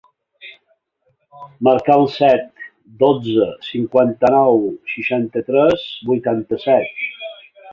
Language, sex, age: Catalan, male, 60-69